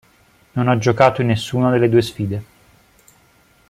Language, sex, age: Italian, male, 40-49